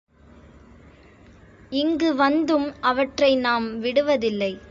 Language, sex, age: Tamil, female, under 19